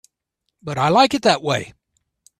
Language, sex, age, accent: English, male, 70-79, United States English